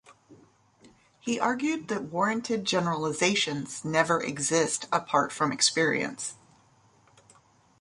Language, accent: English, United States English